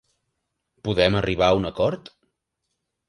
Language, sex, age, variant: Catalan, male, 19-29, Nord-Occidental